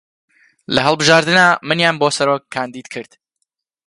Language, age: Central Kurdish, 19-29